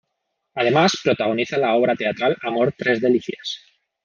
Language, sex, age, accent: Spanish, male, 19-29, España: Centro-Sur peninsular (Madrid, Toledo, Castilla-La Mancha)